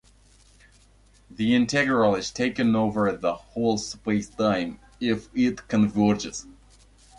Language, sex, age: English, male, 19-29